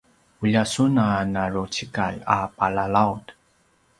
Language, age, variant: Paiwan, 30-39, pinayuanan a kinaikacedasan (東排灣語)